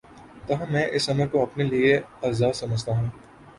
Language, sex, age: Urdu, male, 19-29